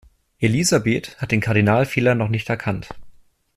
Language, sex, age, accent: German, male, 19-29, Deutschland Deutsch